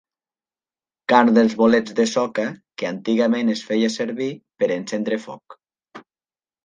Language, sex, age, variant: Catalan, male, 40-49, Nord-Occidental